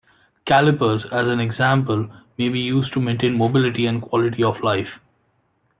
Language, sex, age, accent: English, male, 30-39, India and South Asia (India, Pakistan, Sri Lanka)